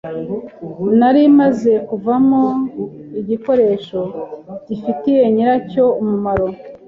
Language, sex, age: Kinyarwanda, male, 19-29